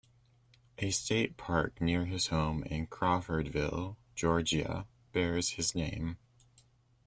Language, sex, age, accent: English, male, 30-39, United States English